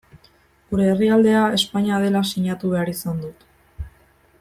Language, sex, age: Basque, female, 19-29